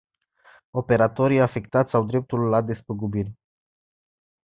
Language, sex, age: Romanian, male, 19-29